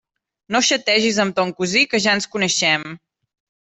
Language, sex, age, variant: Catalan, female, 40-49, Central